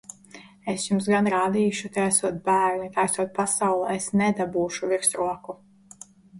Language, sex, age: Latvian, female, 19-29